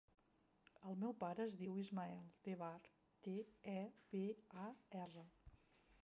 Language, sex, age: Catalan, female, 40-49